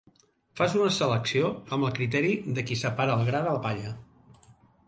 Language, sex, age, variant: Catalan, male, 60-69, Central